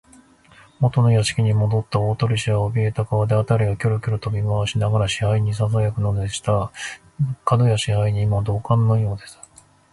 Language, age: Japanese, 50-59